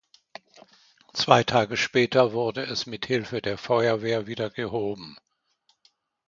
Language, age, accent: German, 70-79, Deutschland Deutsch